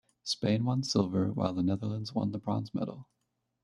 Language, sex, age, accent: English, male, 19-29, United States English